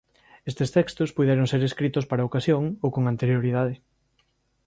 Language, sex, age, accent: Galician, male, 30-39, Normativo (estándar)